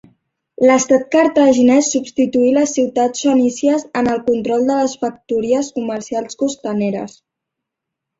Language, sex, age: Catalan, female, 40-49